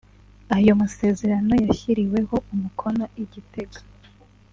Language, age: Kinyarwanda, 19-29